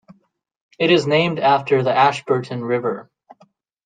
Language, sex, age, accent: English, male, 30-39, United States English